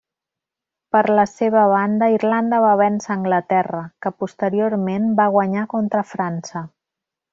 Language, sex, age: Catalan, female, 40-49